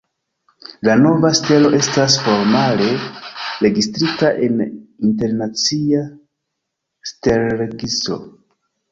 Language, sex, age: Esperanto, male, 19-29